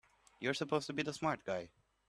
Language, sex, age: English, male, 19-29